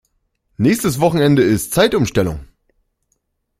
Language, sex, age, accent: German, male, 30-39, Deutschland Deutsch